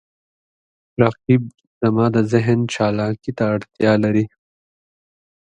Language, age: Pashto, 19-29